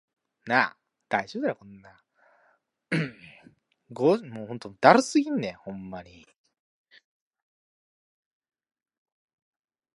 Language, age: English, 19-29